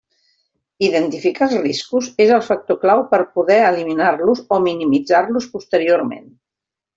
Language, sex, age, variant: Catalan, female, 50-59, Central